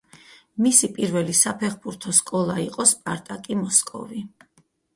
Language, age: Georgian, 40-49